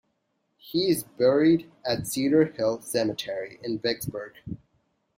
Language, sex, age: English, male, 19-29